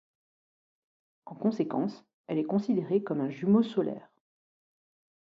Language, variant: French, Français de métropole